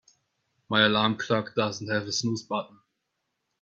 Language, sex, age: English, male, 19-29